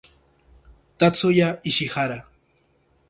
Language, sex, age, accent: Spanish, male, 19-29, Andino-Pacífico: Colombia, Perú, Ecuador, oeste de Bolivia y Venezuela andina